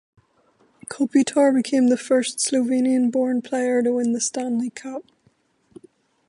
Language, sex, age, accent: English, female, under 19, Irish English